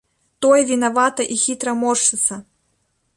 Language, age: Belarusian, 19-29